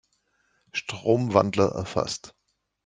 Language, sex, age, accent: German, male, 40-49, Österreichisches Deutsch